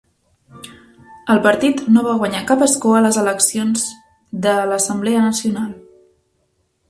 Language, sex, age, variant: Catalan, female, 19-29, Central